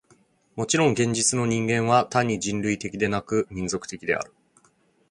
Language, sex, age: Japanese, male, 30-39